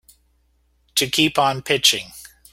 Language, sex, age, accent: English, male, 40-49, Canadian English